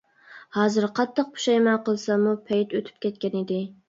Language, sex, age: Uyghur, female, 30-39